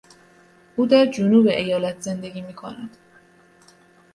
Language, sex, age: Persian, female, 19-29